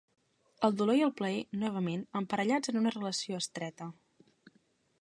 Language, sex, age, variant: Catalan, female, 19-29, Central